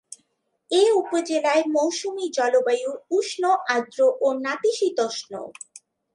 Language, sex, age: Bengali, female, under 19